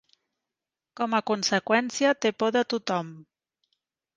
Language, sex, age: Catalan, female, 30-39